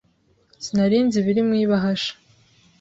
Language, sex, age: Kinyarwanda, female, 19-29